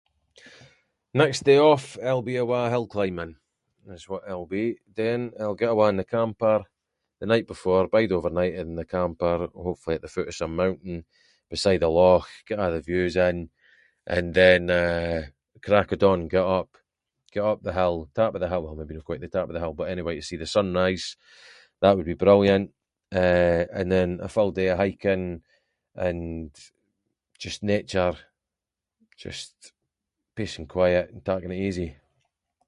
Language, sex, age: Scots, male, 30-39